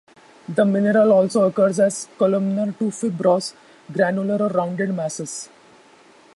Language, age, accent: English, 19-29, India and South Asia (India, Pakistan, Sri Lanka)